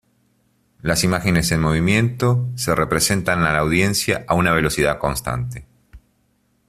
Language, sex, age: Spanish, male, 40-49